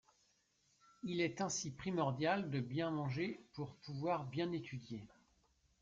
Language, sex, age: French, male, 40-49